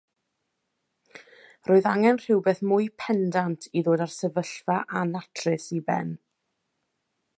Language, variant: Welsh, Mid Wales